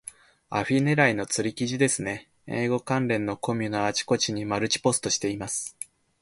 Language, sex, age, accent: Japanese, male, 19-29, 標準語